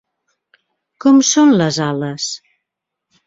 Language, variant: Catalan, Central